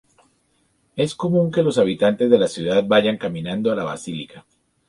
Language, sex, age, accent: Spanish, male, 40-49, Andino-Pacífico: Colombia, Perú, Ecuador, oeste de Bolivia y Venezuela andina